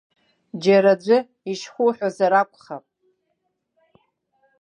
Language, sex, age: Abkhazian, female, 40-49